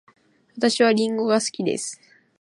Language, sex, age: Japanese, female, under 19